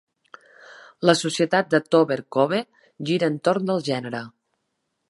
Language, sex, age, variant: Catalan, female, 40-49, Central